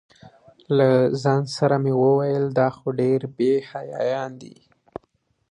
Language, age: Pashto, 19-29